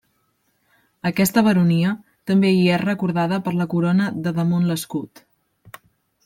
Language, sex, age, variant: Catalan, female, 19-29, Central